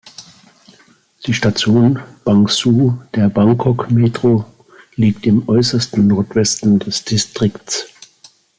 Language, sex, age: German, male, 60-69